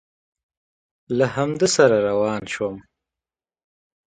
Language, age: Pashto, 19-29